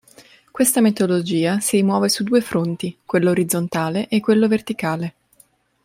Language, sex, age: Italian, female, 19-29